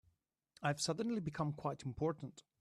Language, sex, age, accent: English, male, 40-49, England English